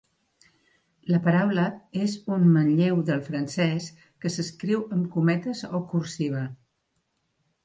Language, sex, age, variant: Catalan, female, 60-69, Central